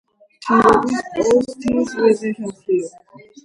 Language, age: Georgian, under 19